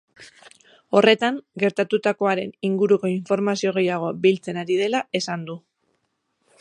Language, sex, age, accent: Basque, female, 30-39, Erdialdekoa edo Nafarra (Gipuzkoa, Nafarroa)